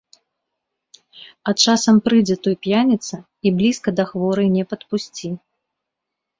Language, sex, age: Belarusian, female, 30-39